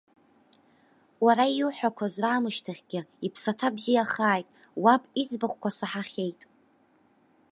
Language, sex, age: Abkhazian, female, under 19